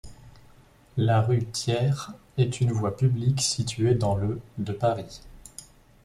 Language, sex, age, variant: French, male, 19-29, Français de métropole